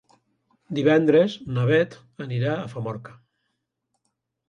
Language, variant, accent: Catalan, Valencià central, valencià